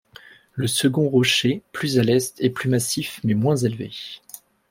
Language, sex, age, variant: French, male, 19-29, Français de métropole